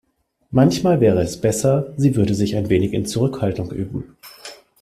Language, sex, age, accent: German, male, 30-39, Deutschland Deutsch